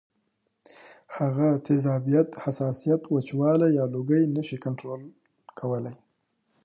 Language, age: Pashto, 19-29